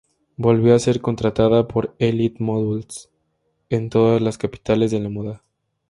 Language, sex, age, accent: Spanish, male, 19-29, México